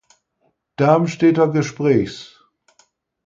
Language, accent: German, Norddeutsch